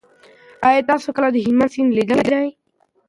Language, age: Pashto, 19-29